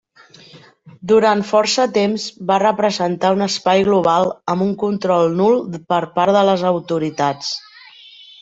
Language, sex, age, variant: Catalan, female, 40-49, Central